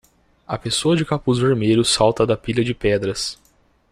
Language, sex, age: Portuguese, male, 19-29